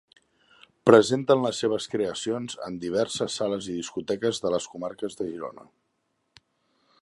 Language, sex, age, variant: Catalan, male, 30-39, Central